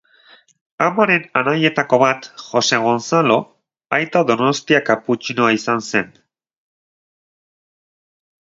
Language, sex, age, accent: Basque, male, 30-39, Mendebalekoa (Araba, Bizkaia, Gipuzkoako mendebaleko herri batzuk)